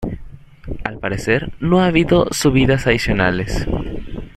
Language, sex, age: Spanish, male, under 19